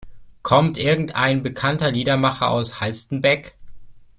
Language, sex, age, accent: German, male, 19-29, Deutschland Deutsch